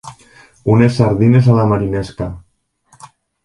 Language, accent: Catalan, valencià